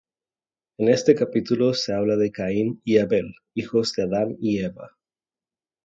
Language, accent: Spanish, Chileno: Chile, Cuyo